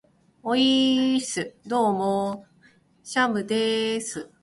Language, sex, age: Japanese, female, 30-39